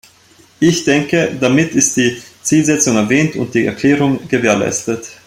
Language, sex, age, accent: German, male, 19-29, Österreichisches Deutsch